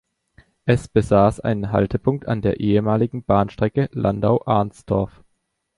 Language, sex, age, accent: German, male, 19-29, Deutschland Deutsch